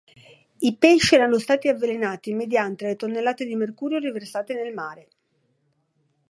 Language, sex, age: Italian, female, 60-69